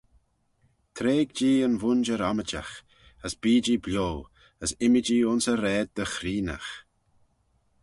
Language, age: Manx, 40-49